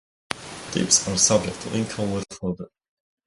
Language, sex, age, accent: English, male, 19-29, England English